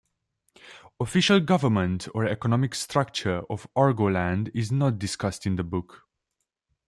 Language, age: English, 19-29